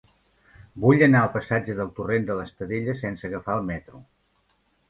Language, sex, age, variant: Catalan, male, 50-59, Central